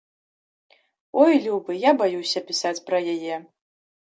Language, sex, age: Belarusian, female, 19-29